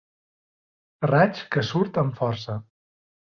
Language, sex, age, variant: Catalan, male, 30-39, Central